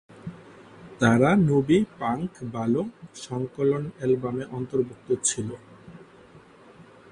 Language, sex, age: Bengali, male, 19-29